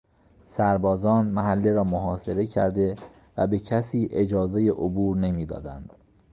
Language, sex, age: Persian, male, 19-29